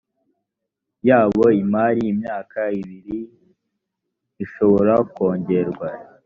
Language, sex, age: Kinyarwanda, male, under 19